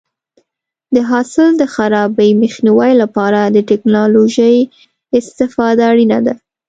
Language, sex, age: Pashto, female, 19-29